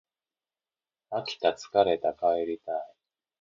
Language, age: Japanese, 30-39